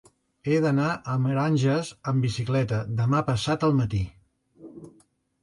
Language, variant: Catalan, Central